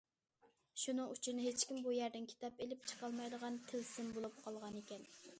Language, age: Uyghur, 19-29